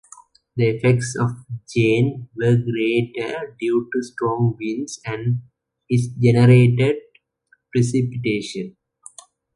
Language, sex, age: English, male, 19-29